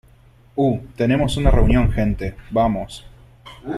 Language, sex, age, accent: Spanish, male, 19-29, Rioplatense: Argentina, Uruguay, este de Bolivia, Paraguay